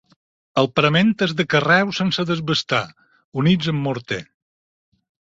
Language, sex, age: Catalan, male, 50-59